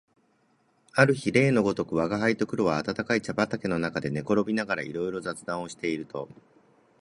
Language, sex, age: Japanese, male, 40-49